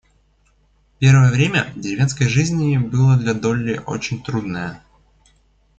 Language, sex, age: Russian, male, under 19